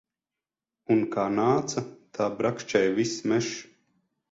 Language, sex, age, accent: Latvian, male, 30-39, Riga; Dzimtā valoda; nav